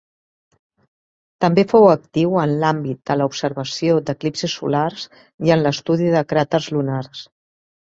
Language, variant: Catalan, Central